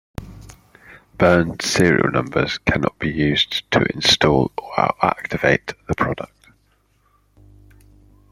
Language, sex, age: English, male, 19-29